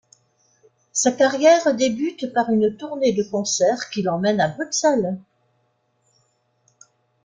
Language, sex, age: French, female, 60-69